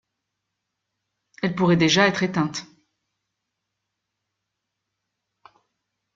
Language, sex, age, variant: French, female, 50-59, Français de métropole